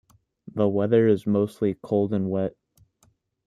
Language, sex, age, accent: English, male, 19-29, United States English